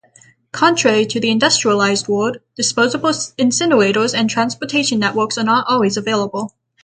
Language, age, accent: English, under 19, United States English